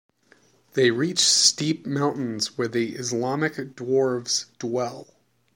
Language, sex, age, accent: English, male, 30-39, United States English